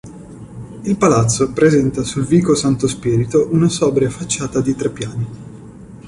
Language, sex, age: Italian, male, 19-29